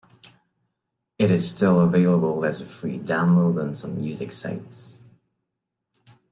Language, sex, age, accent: English, female, 19-29, Filipino